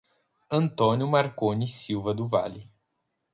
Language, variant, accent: Portuguese, Portuguese (Brasil), Paulista